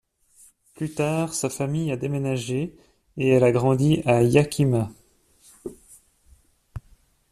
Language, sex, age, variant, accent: French, male, 40-49, Français d'Europe, Français de Suisse